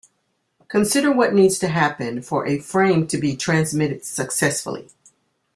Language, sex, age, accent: English, female, 60-69, United States English